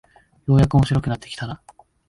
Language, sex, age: Japanese, male, 19-29